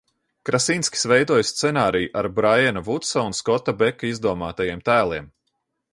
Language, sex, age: Latvian, male, 40-49